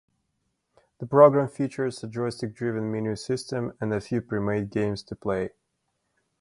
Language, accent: English, United States English